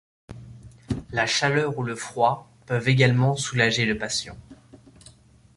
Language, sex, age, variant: French, male, 19-29, Français de métropole